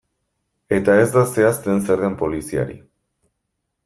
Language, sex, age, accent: Basque, male, 19-29, Erdialdekoa edo Nafarra (Gipuzkoa, Nafarroa)